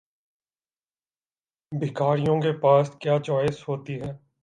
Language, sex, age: Urdu, male, 19-29